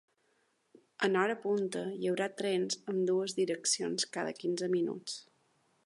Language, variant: Catalan, Balear